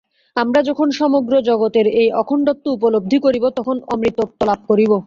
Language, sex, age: Bengali, female, 19-29